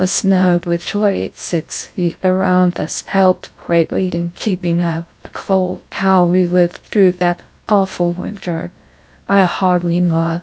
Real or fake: fake